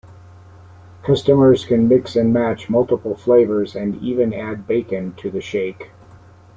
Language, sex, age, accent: English, male, 60-69, Canadian English